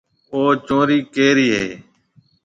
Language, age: Marwari (Pakistan), 40-49